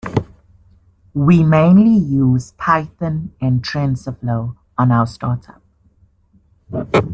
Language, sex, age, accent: English, male, 19-29, Southern African (South Africa, Zimbabwe, Namibia)